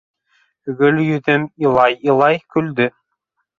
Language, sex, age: Bashkir, male, 30-39